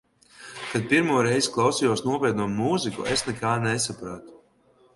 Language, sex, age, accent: Latvian, male, 30-39, Rigas